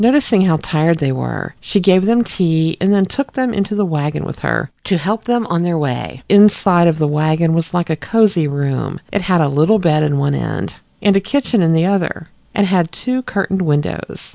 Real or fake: real